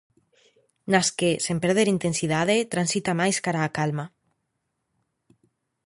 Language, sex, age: Galician, female, 30-39